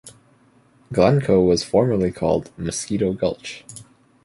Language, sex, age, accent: English, male, 19-29, Canadian English